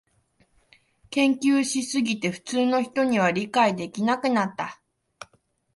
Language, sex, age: Japanese, female, 19-29